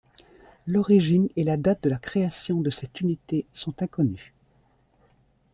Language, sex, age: French, female, 50-59